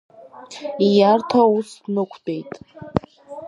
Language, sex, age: Abkhazian, female, under 19